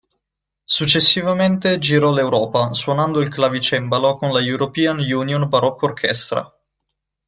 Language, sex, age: Italian, male, 19-29